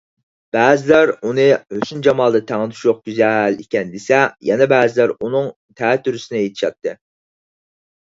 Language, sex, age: Uyghur, male, 19-29